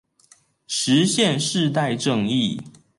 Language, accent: Chinese, 出生地：臺中市